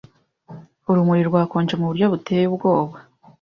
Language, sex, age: Kinyarwanda, female, 19-29